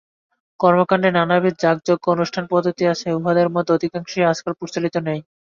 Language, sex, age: Bengali, male, 19-29